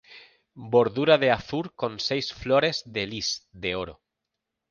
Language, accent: Spanish, España: Sur peninsular (Andalucia, Extremadura, Murcia)